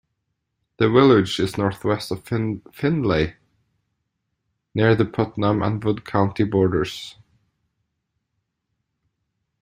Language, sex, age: English, male, 40-49